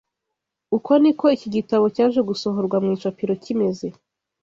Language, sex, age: Kinyarwanda, female, 19-29